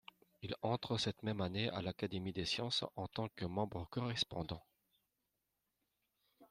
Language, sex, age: French, male, 30-39